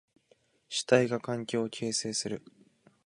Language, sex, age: Japanese, male, 19-29